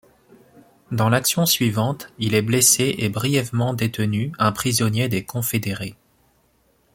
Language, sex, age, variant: French, male, 30-39, Français de métropole